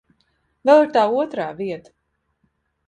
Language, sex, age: Latvian, female, 30-39